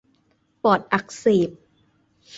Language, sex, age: Thai, female, 19-29